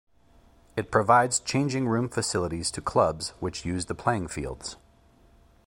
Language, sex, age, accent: English, male, 40-49, United States English